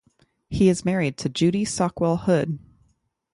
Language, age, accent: English, 30-39, United States English